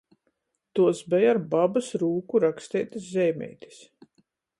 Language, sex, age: Latgalian, female, 40-49